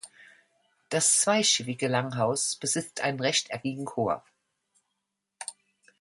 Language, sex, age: German, female, 60-69